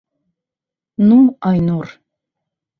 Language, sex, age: Bashkir, female, 30-39